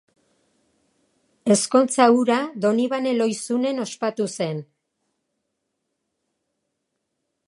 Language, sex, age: Basque, female, 60-69